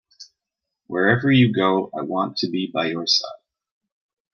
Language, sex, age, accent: English, male, 30-39, Canadian English